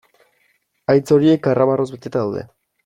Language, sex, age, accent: Basque, male, 19-29, Erdialdekoa edo Nafarra (Gipuzkoa, Nafarroa)